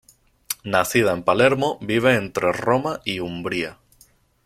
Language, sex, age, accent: Spanish, male, 19-29, España: Centro-Sur peninsular (Madrid, Toledo, Castilla-La Mancha)